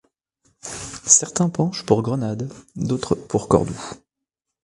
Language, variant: French, Français de métropole